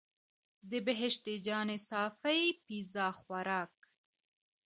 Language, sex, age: Pashto, female, 30-39